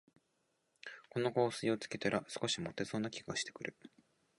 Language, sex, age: Japanese, male, 19-29